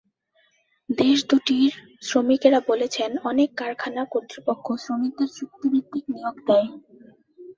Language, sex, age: Bengali, female, 19-29